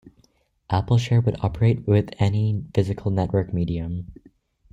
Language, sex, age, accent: English, male, under 19, United States English